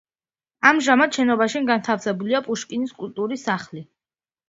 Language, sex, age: Georgian, female, under 19